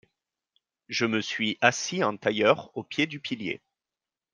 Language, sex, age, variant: French, male, 19-29, Français de métropole